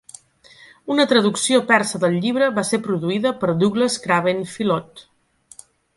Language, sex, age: Catalan, female, 40-49